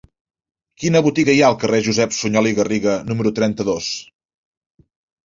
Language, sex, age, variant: Catalan, male, 19-29, Central